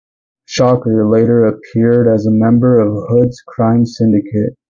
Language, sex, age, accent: English, male, 19-29, United States English